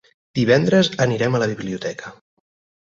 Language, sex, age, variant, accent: Catalan, male, 30-39, Central, Barcelona